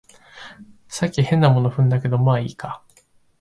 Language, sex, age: Japanese, male, 19-29